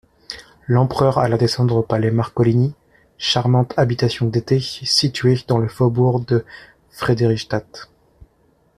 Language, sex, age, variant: French, male, 30-39, Français de métropole